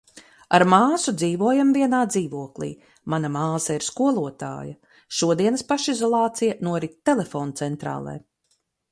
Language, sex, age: Latvian, female, 50-59